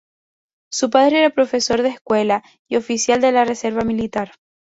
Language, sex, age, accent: Spanish, female, 19-29, España: Islas Canarias